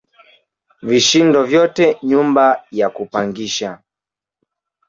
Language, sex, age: Swahili, male, 19-29